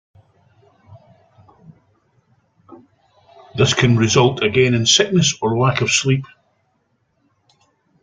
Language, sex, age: English, male, 50-59